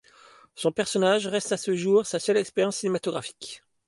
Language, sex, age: French, male, 40-49